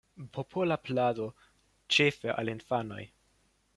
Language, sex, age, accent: Esperanto, male, 19-29, Internacia